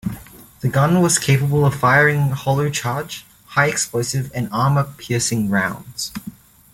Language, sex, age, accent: English, male, under 19, Australian English